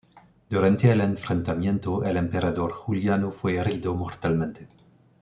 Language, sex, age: Spanish, male, 30-39